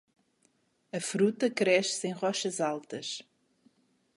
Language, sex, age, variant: Portuguese, female, 40-49, Portuguese (Portugal)